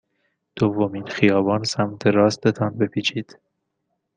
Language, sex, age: Persian, male, 19-29